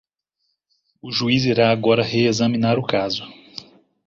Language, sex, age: Portuguese, male, 30-39